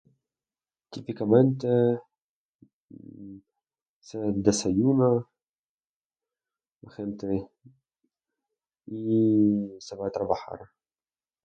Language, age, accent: Spanish, under 19, España: Norte peninsular (Asturias, Castilla y León, Cantabria, País Vasco, Navarra, Aragón, La Rioja, Guadalajara, Cuenca)